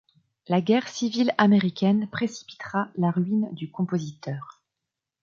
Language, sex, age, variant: French, female, 40-49, Français de métropole